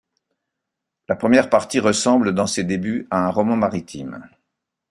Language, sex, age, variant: French, male, 60-69, Français de métropole